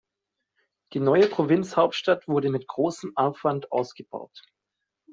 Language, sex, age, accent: German, male, 30-39, Deutschland Deutsch